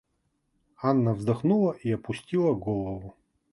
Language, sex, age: Russian, male, 40-49